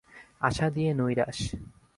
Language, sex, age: Bengali, male, 19-29